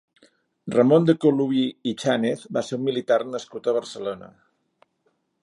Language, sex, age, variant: Catalan, male, 50-59, Nord-Occidental